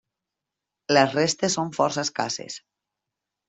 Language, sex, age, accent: Catalan, female, 30-39, valencià